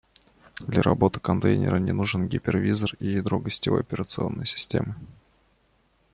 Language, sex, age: Russian, male, 19-29